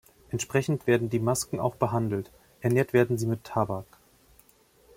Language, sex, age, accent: German, male, 40-49, Deutschland Deutsch